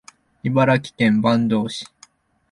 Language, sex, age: Japanese, male, 19-29